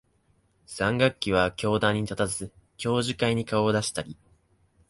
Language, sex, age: Japanese, male, 19-29